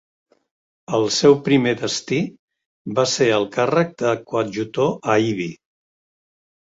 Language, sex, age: Catalan, male, 60-69